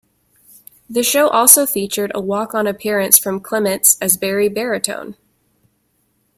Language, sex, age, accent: English, female, 19-29, United States English